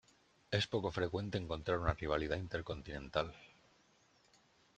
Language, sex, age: Spanish, male, 30-39